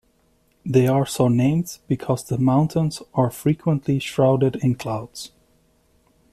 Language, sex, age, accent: English, male, 30-39, United States English